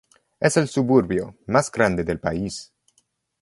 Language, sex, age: Spanish, male, 19-29